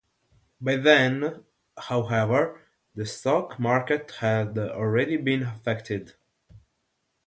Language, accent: English, United States English; Italian